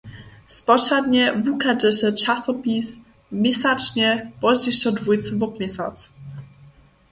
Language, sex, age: Upper Sorbian, female, under 19